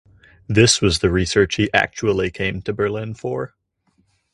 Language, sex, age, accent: English, male, under 19, United States English